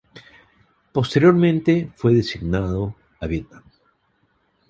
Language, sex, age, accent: Spanish, male, 50-59, Andino-Pacífico: Colombia, Perú, Ecuador, oeste de Bolivia y Venezuela andina